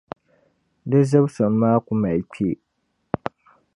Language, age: Dagbani, 19-29